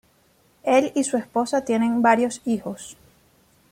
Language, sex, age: Spanish, female, 19-29